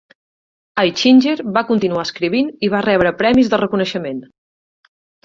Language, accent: Catalan, Empordanès